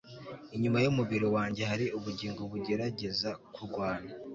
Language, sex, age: Kinyarwanda, male, 19-29